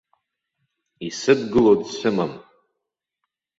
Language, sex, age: Abkhazian, male, under 19